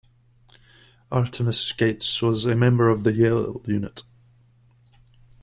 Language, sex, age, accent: English, male, 30-39, Southern African (South Africa, Zimbabwe, Namibia)